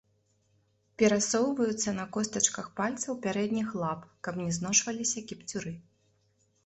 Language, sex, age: Belarusian, female, 30-39